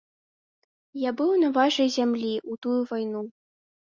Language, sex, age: Belarusian, female, under 19